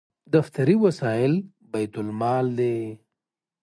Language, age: Pashto, 40-49